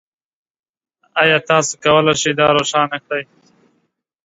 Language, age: Pashto, 19-29